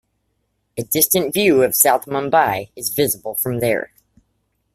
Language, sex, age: English, female, 40-49